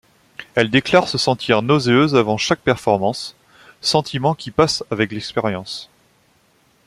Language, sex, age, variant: French, male, 19-29, Français de métropole